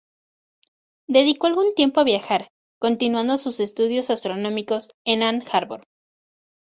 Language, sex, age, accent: Spanish, female, 19-29, México